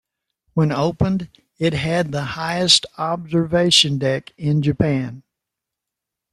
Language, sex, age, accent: English, male, 90+, United States English